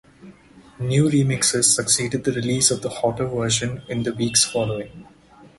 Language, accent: English, India and South Asia (India, Pakistan, Sri Lanka)